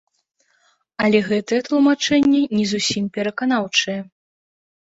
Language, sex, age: Belarusian, female, 30-39